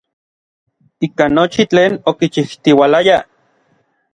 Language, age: Orizaba Nahuatl, 30-39